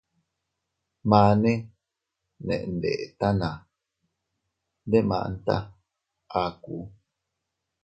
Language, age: Teutila Cuicatec, 30-39